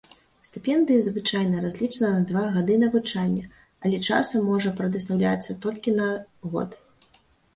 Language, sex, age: Belarusian, female, 30-39